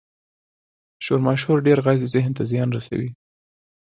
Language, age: Pashto, 19-29